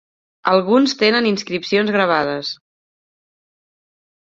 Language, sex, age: Catalan, female, 30-39